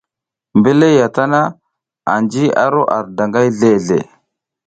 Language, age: South Giziga, 30-39